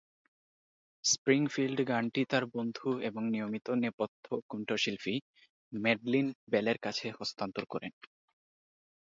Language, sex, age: Bengali, male, under 19